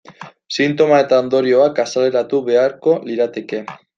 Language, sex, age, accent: Basque, male, 19-29, Mendebalekoa (Araba, Bizkaia, Gipuzkoako mendebaleko herri batzuk)